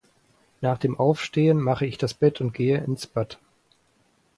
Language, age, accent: German, 60-69, Deutschland Deutsch